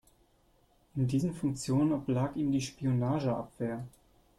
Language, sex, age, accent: German, male, 19-29, Deutschland Deutsch